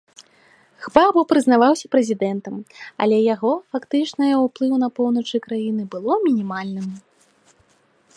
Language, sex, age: Belarusian, female, 19-29